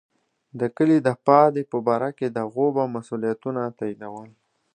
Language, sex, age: Pashto, male, under 19